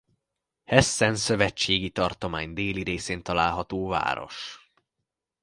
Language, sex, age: Hungarian, male, under 19